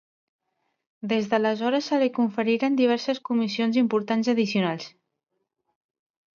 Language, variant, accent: Catalan, Central, central